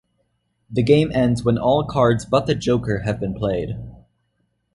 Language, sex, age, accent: English, male, under 19, United States English